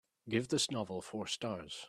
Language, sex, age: English, male, 19-29